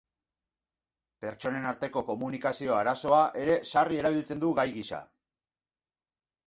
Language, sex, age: Basque, male, 40-49